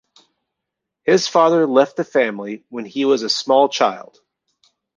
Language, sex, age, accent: English, male, 40-49, United States English